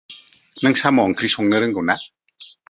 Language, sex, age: Bodo, female, 40-49